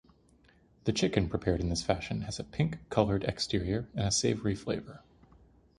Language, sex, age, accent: English, male, 40-49, United States English